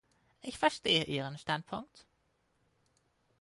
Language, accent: German, Deutschland Deutsch